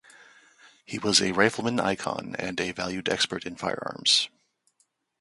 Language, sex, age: English, male, 40-49